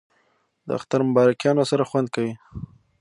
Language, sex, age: Pashto, male, 19-29